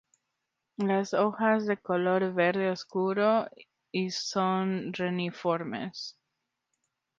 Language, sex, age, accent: Spanish, female, 30-39, Andino-Pacífico: Colombia, Perú, Ecuador, oeste de Bolivia y Venezuela andina